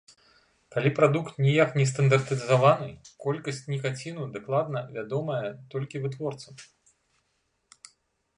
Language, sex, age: Belarusian, male, 50-59